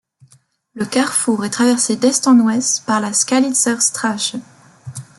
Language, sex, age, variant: French, female, 19-29, Français de métropole